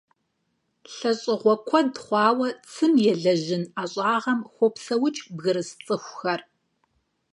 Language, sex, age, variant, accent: Kabardian, female, 30-39, Адыгэбзэ (Къэбэрдей, Кирил, псоми зэдай), Джылэхъстэней (Gilahsteney)